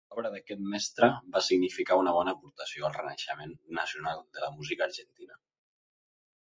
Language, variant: Catalan, Central